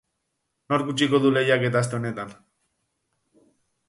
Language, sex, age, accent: Basque, male, 19-29, Mendebalekoa (Araba, Bizkaia, Gipuzkoako mendebaleko herri batzuk)